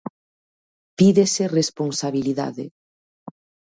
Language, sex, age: Galician, female, 30-39